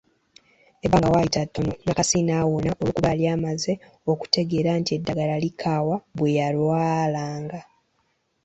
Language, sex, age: Ganda, female, 19-29